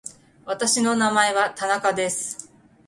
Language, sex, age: Japanese, female, 40-49